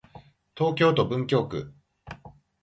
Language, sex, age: Japanese, male, 40-49